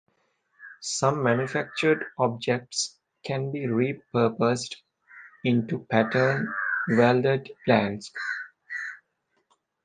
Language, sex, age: English, male, 19-29